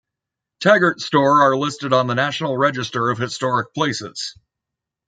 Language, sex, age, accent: English, male, 30-39, United States English